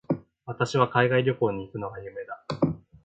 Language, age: Japanese, 19-29